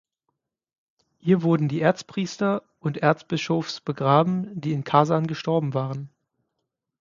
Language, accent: German, Deutschland Deutsch